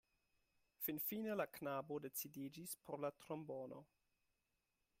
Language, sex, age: Esperanto, male, 30-39